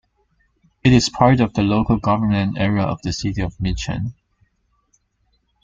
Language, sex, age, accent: English, female, 19-29, Hong Kong English